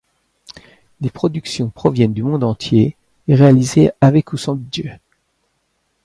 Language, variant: French, Français de métropole